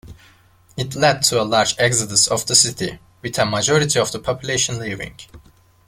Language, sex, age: English, male, 19-29